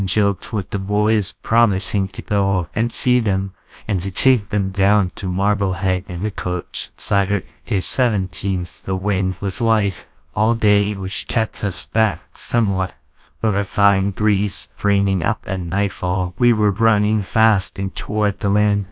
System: TTS, GlowTTS